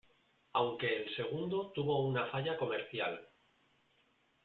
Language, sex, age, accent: Spanish, male, 40-49, España: Norte peninsular (Asturias, Castilla y León, Cantabria, País Vasco, Navarra, Aragón, La Rioja, Guadalajara, Cuenca)